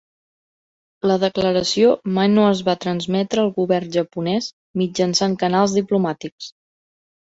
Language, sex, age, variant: Catalan, female, 30-39, Central